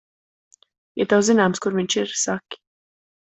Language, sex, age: Latvian, female, under 19